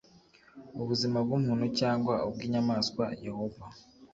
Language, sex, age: Kinyarwanda, male, 19-29